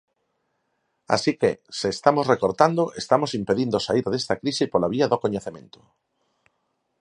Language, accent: Galician, Normativo (estándar)